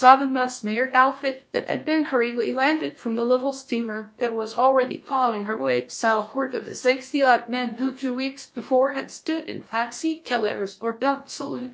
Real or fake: fake